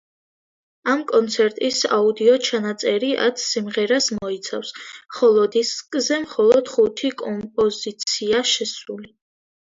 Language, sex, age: Georgian, female, under 19